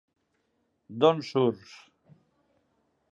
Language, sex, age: Catalan, male, 60-69